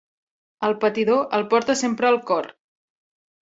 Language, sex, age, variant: Catalan, female, 30-39, Central